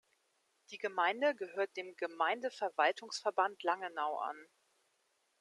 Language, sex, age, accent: German, female, 30-39, Deutschland Deutsch